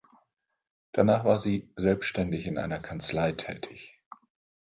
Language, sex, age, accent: German, male, 60-69, Deutschland Deutsch